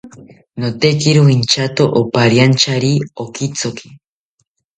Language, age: South Ucayali Ashéninka, under 19